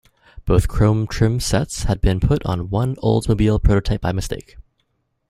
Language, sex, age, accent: English, male, 19-29, Canadian English